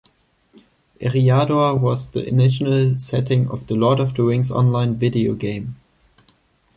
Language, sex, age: English, male, 19-29